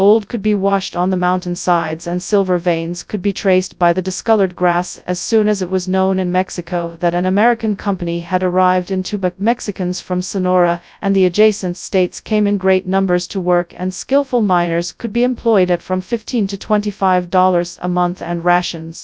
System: TTS, FastPitch